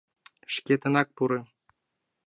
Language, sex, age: Mari, male, 19-29